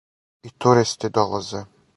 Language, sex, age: Serbian, male, 19-29